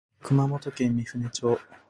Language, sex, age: Japanese, male, 19-29